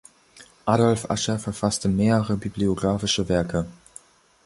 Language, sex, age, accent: German, male, under 19, Deutschland Deutsch